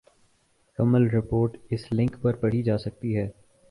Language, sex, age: Urdu, male, 19-29